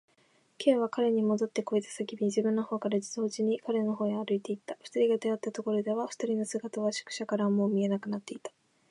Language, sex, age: Japanese, female, 19-29